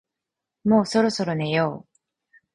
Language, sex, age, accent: Japanese, female, 40-49, 標準語